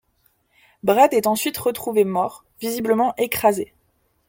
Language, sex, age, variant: French, female, 19-29, Français de métropole